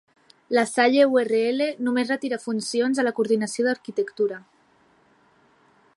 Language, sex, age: Catalan, female, 19-29